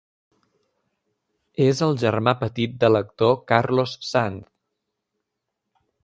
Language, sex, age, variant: Catalan, male, 19-29, Central